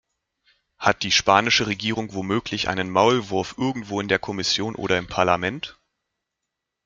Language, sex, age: German, male, 19-29